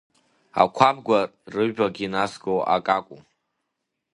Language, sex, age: Abkhazian, male, under 19